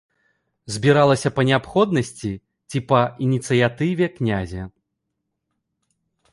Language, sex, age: Belarusian, male, 30-39